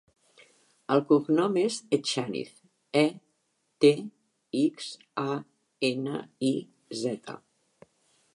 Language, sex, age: Catalan, female, 60-69